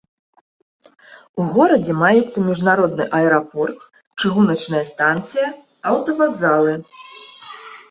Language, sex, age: Belarusian, female, 30-39